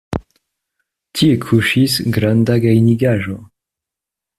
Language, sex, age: Esperanto, male, 19-29